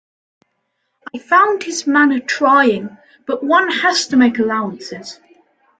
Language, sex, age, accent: English, male, under 19, England English